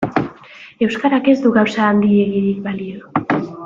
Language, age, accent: Basque, under 19, Mendebalekoa (Araba, Bizkaia, Gipuzkoako mendebaleko herri batzuk)